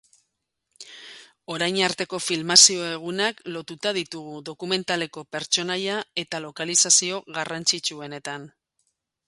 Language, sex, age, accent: Basque, female, 40-49, Mendebalekoa (Araba, Bizkaia, Gipuzkoako mendebaleko herri batzuk)